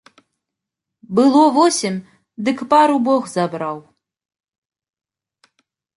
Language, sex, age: Belarusian, female, 30-39